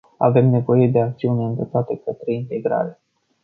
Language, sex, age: Romanian, male, 19-29